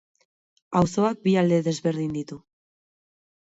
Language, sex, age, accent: Basque, female, 19-29, Mendebalekoa (Araba, Bizkaia, Gipuzkoako mendebaleko herri batzuk)